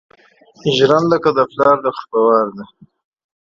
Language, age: Pashto, 19-29